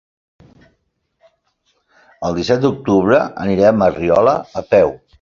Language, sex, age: Catalan, male, 60-69